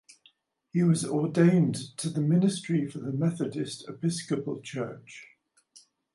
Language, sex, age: English, male, 70-79